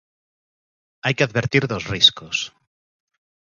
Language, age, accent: Galician, 40-49, Oriental (común en zona oriental)